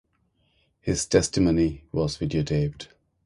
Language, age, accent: English, 50-59, India and South Asia (India, Pakistan, Sri Lanka)